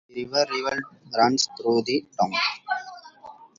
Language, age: English, 19-29